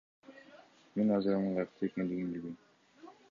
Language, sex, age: Kyrgyz, male, 19-29